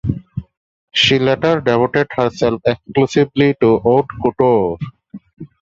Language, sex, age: English, male, 19-29